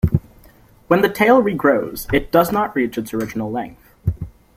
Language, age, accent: English, under 19, Canadian English